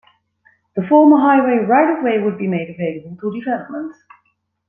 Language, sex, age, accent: English, female, 40-49, England English